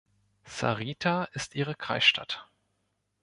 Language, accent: German, Deutschland Deutsch